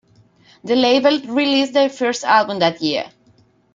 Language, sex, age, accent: English, female, 30-39, United States English